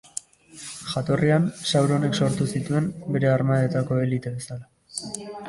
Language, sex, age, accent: Basque, male, 50-59, Mendebalekoa (Araba, Bizkaia, Gipuzkoako mendebaleko herri batzuk)